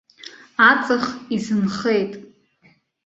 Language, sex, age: Abkhazian, female, 19-29